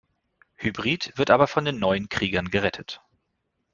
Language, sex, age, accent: German, male, 30-39, Deutschland Deutsch